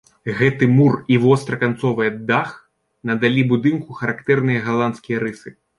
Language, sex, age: Belarusian, male, 19-29